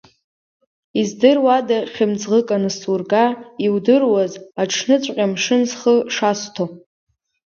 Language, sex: Abkhazian, female